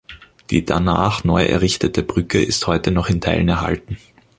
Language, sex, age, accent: German, male, 19-29, Österreichisches Deutsch